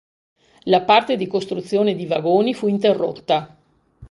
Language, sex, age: Italian, female, 60-69